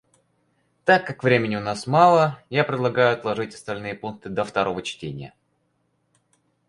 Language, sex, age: Russian, male, under 19